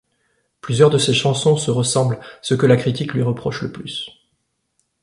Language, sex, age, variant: French, male, 30-39, Français de métropole